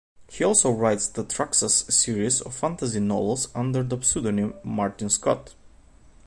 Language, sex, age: English, male, 19-29